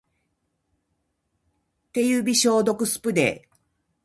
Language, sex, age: Japanese, female, 50-59